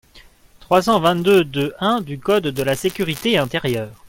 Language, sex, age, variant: French, male, 40-49, Français de métropole